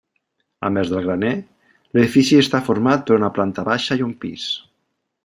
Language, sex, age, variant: Catalan, male, 40-49, Central